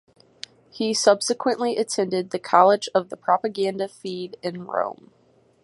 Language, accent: English, United States English